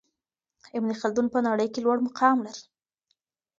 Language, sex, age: Pashto, female, 19-29